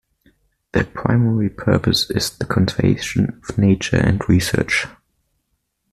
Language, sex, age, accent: English, male, 19-29, United States English